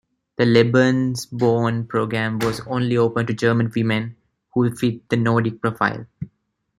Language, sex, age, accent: English, male, 19-29, India and South Asia (India, Pakistan, Sri Lanka)